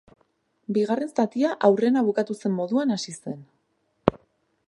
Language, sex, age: Basque, female, 19-29